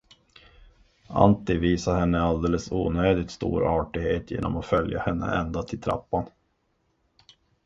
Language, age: Swedish, 30-39